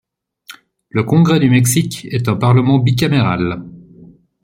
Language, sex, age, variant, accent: French, male, 50-59, Français d'Europe, Français de Suisse